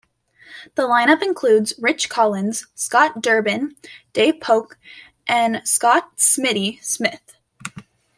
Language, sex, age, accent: English, female, under 19, United States English